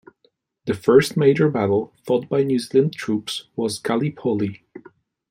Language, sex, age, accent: English, male, 30-39, United States English